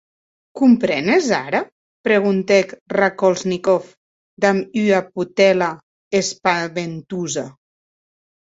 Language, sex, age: Occitan, female, 40-49